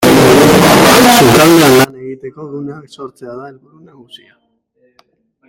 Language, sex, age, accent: Basque, female, 19-29, Erdialdekoa edo Nafarra (Gipuzkoa, Nafarroa)